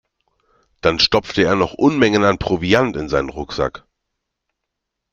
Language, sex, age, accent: German, male, 30-39, Deutschland Deutsch